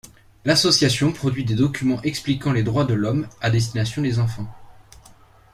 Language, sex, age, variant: French, male, under 19, Français de métropole